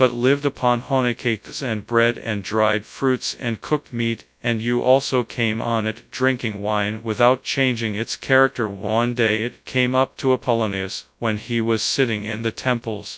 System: TTS, FastPitch